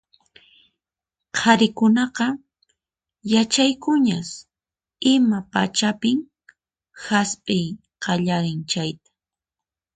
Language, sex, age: Puno Quechua, female, 30-39